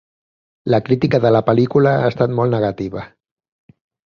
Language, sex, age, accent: Catalan, male, 40-49, Català central